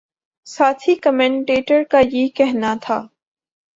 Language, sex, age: Urdu, female, 19-29